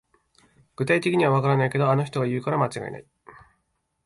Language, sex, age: Japanese, male, 19-29